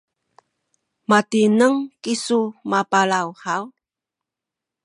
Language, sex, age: Sakizaya, female, 60-69